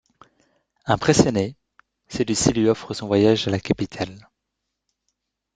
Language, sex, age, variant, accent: French, male, 19-29, Français d'Europe, Français de Belgique